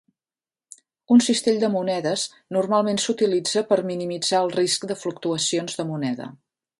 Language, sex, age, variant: Catalan, female, 50-59, Central